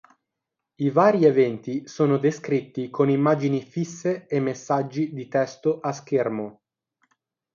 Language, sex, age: Italian, male, 19-29